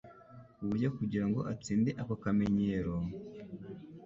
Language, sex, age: Kinyarwanda, male, 19-29